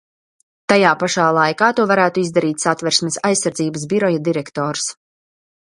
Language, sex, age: Latvian, female, 30-39